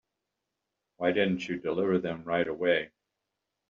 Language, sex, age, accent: English, male, 70-79, United States English